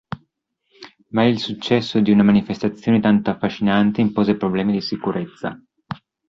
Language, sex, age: Italian, male, 40-49